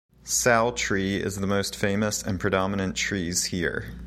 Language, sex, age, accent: English, male, 19-29, United States English